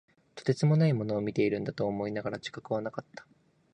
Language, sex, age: Japanese, male, 19-29